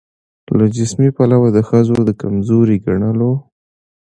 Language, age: Pashto, 19-29